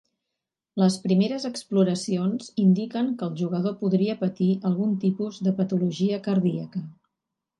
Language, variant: Catalan, Central